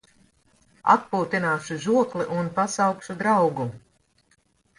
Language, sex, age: Latvian, female, 50-59